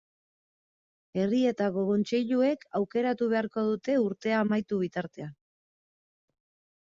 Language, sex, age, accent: Basque, female, 30-39, Erdialdekoa edo Nafarra (Gipuzkoa, Nafarroa)